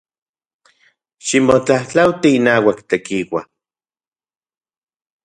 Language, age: Central Puebla Nahuatl, 30-39